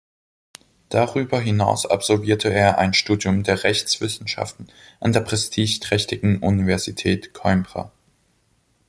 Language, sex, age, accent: German, male, 19-29, Deutschland Deutsch